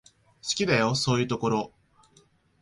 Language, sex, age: Japanese, male, 19-29